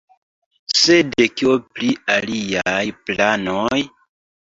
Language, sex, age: Esperanto, male, 19-29